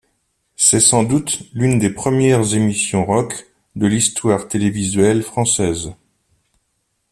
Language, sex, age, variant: French, male, 50-59, Français de métropole